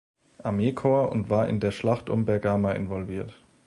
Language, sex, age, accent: German, male, 19-29, Deutschland Deutsch